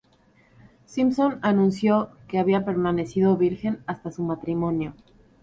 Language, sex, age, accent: Spanish, female, under 19, México